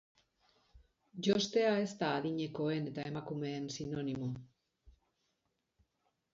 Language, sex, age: Basque, female, 50-59